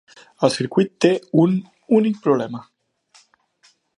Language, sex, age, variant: Catalan, male, 30-39, Central